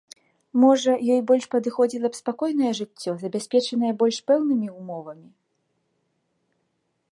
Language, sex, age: Belarusian, female, 19-29